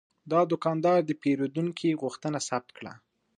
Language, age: Pashto, 19-29